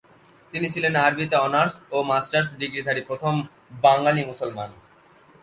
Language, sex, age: Bengali, male, under 19